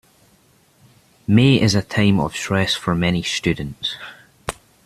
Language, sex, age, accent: English, male, under 19, Scottish English